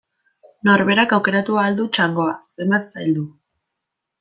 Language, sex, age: Basque, female, 19-29